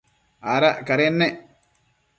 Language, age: Matsés, 40-49